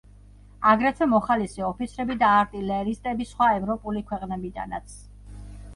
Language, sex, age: Georgian, female, 40-49